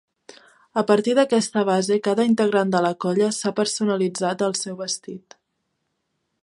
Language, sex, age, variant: Catalan, female, 19-29, Central